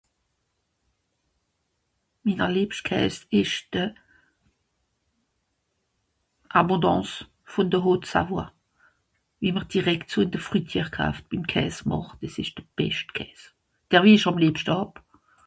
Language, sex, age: Swiss German, female, 60-69